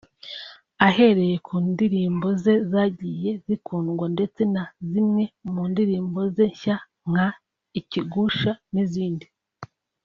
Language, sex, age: Kinyarwanda, female, 19-29